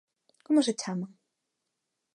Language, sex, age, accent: Galician, female, 19-29, Neofalante